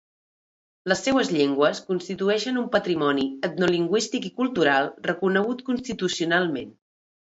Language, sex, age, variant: Catalan, female, 40-49, Central